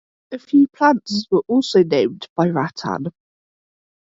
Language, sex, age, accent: English, female, 19-29, Welsh English